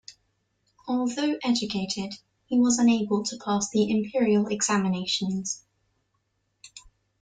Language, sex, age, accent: English, female, under 19, England English